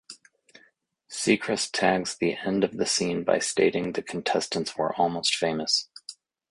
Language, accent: English, United States English